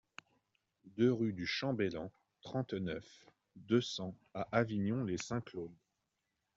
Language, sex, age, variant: French, male, 30-39, Français de métropole